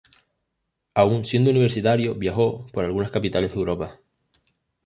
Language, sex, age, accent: Spanish, male, 30-39, España: Islas Canarias